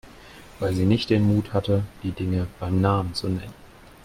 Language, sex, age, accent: German, male, 30-39, Deutschland Deutsch